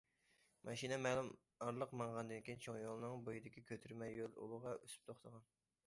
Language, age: Uyghur, 19-29